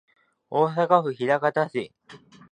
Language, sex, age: Japanese, male, 19-29